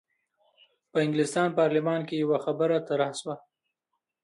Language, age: Pashto, 19-29